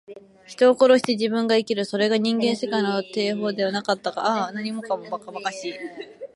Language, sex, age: Japanese, female, 19-29